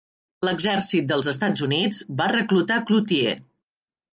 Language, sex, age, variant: Catalan, female, 50-59, Central